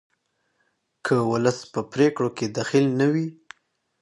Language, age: Pashto, 19-29